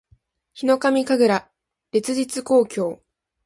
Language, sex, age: Japanese, female, 19-29